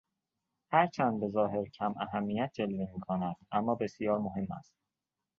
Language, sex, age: Persian, male, 19-29